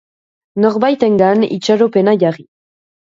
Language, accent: Basque, Nafar-lapurtarra edo Zuberotarra (Lapurdi, Nafarroa Beherea, Zuberoa)